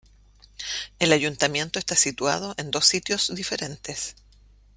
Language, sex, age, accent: Spanish, female, 50-59, Chileno: Chile, Cuyo